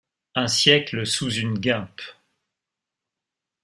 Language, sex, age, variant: French, male, 50-59, Français de métropole